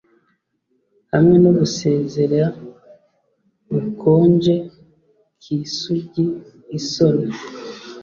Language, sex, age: Kinyarwanda, male, 30-39